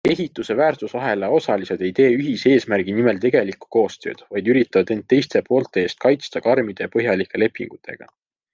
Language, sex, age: Estonian, male, 19-29